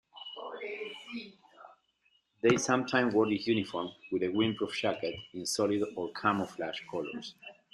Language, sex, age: English, male, 30-39